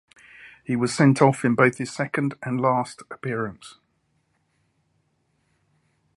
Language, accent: English, England English